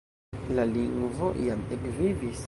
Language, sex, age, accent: Esperanto, male, under 19, Internacia